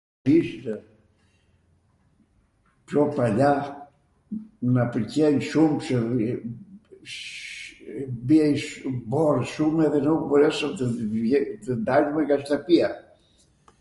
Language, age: Arvanitika Albanian, 70-79